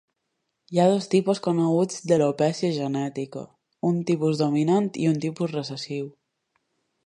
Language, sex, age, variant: Catalan, female, 19-29, Balear